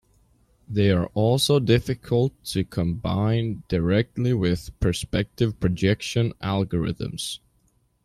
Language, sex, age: English, male, 19-29